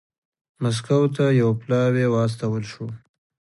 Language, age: Pashto, 30-39